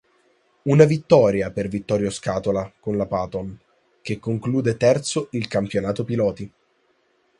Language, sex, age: Italian, male, under 19